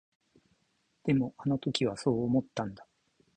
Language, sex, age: Japanese, male, 30-39